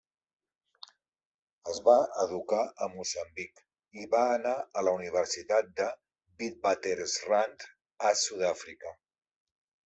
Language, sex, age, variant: Catalan, male, 60-69, Central